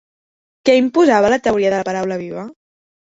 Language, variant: Catalan, Central